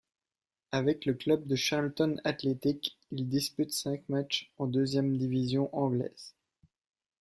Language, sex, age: French, male, 19-29